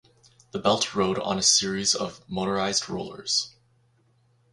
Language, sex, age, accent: English, male, 19-29, Canadian English